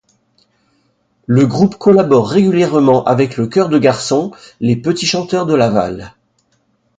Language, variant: French, Français de métropole